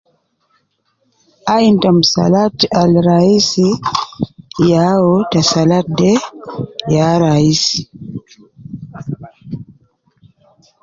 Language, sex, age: Nubi, female, 60-69